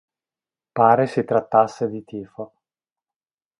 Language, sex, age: Italian, male, 19-29